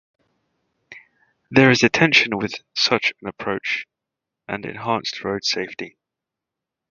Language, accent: English, England English